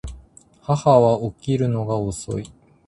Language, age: Japanese, 19-29